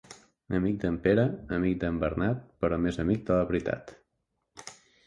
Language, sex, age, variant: Catalan, male, 30-39, Central